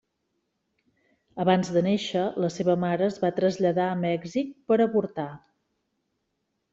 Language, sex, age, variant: Catalan, female, 40-49, Central